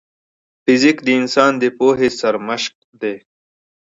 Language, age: Pashto, 19-29